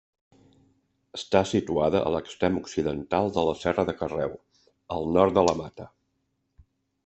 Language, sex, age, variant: Catalan, male, 50-59, Central